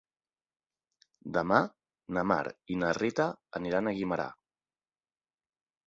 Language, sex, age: Catalan, male, 40-49